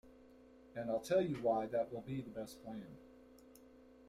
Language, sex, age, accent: English, male, 40-49, United States English